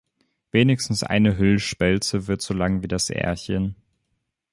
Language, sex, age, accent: German, male, under 19, Deutschland Deutsch